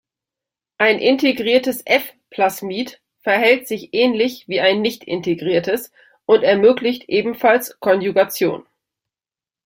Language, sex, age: German, female, 30-39